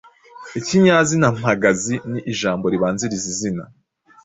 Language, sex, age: Kinyarwanda, male, 19-29